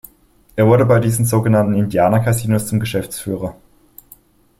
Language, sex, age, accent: German, male, 19-29, Deutschland Deutsch